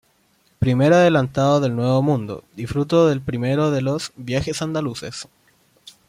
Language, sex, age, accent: Spanish, male, 19-29, Chileno: Chile, Cuyo